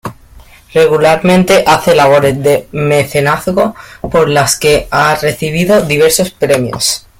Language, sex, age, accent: Spanish, male, under 19, España: Sur peninsular (Andalucia, Extremadura, Murcia)